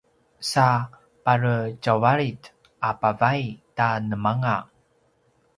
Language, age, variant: Paiwan, 30-39, pinayuanan a kinaikacedasan (東排灣語)